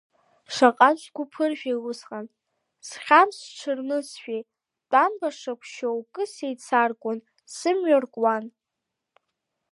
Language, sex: Abkhazian, female